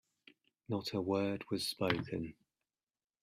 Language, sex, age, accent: English, male, 30-39, England English